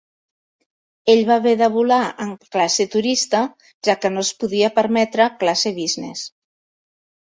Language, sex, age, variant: Catalan, female, 50-59, Central